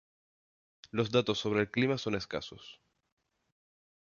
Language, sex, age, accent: Spanish, male, 19-29, España: Islas Canarias